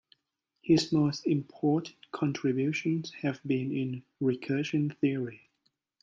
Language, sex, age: English, male, 40-49